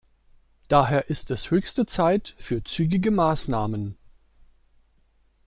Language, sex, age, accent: German, male, 50-59, Deutschland Deutsch